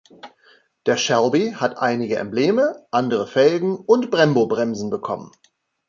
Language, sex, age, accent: German, male, 50-59, Deutschland Deutsch